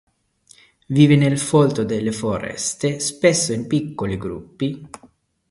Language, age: Italian, 19-29